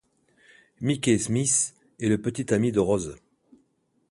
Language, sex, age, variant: French, male, 50-59, Français de métropole